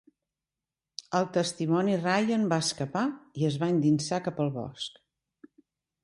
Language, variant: Catalan, Central